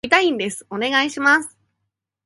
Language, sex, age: Japanese, female, 19-29